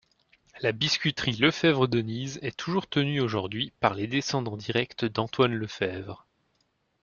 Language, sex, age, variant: French, male, 19-29, Français de métropole